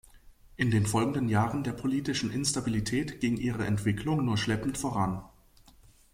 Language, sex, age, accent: German, male, 19-29, Deutschland Deutsch